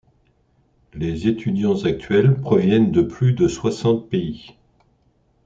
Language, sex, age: French, male, 60-69